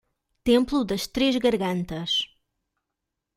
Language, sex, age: Portuguese, female, 30-39